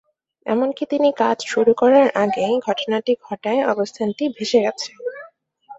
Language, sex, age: Bengali, female, 19-29